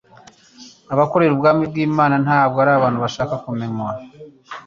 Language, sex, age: Kinyarwanda, male, 40-49